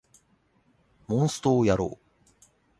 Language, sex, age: Japanese, male, 40-49